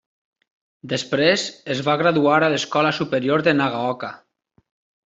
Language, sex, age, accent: Catalan, male, 30-39, valencià